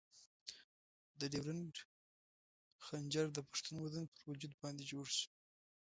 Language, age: Pashto, 19-29